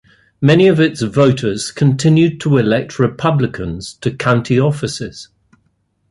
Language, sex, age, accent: English, male, 60-69, England English